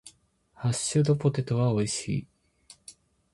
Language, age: Japanese, 19-29